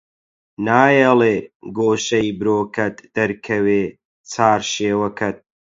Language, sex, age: Central Kurdish, male, 30-39